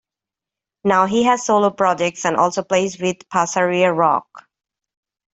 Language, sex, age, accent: English, female, 19-29, England English